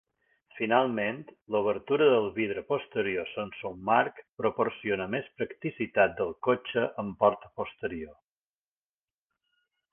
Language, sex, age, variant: Catalan, male, 50-59, Balear